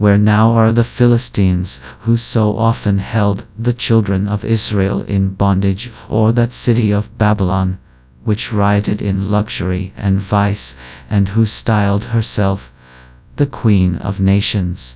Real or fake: fake